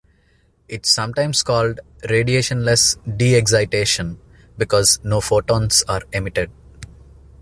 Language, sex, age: English, male, 30-39